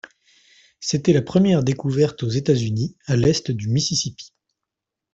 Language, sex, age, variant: French, male, 40-49, Français de métropole